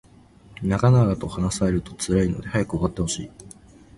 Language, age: Japanese, under 19